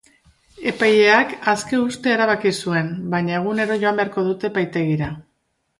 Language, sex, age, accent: Basque, female, 50-59, Mendebalekoa (Araba, Bizkaia, Gipuzkoako mendebaleko herri batzuk)